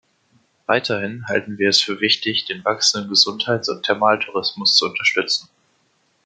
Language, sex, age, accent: German, male, under 19, Deutschland Deutsch